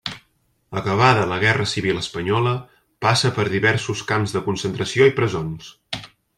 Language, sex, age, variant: Catalan, male, 30-39, Central